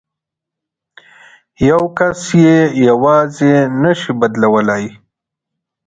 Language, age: Pashto, 30-39